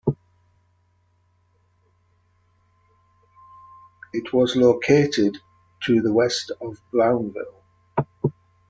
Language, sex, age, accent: English, male, 50-59, England English